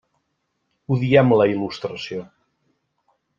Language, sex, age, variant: Catalan, male, 40-49, Central